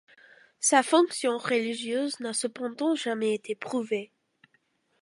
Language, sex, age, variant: French, female, under 19, Français de métropole